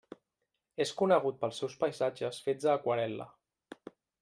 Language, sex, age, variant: Catalan, male, 19-29, Central